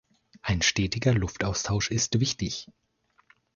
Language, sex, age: German, male, 19-29